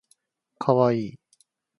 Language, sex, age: Japanese, male, 19-29